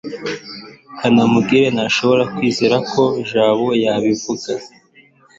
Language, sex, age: Kinyarwanda, male, 19-29